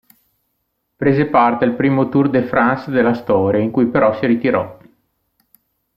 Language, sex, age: Italian, male, 30-39